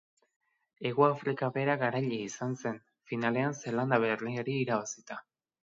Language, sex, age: Basque, male, 30-39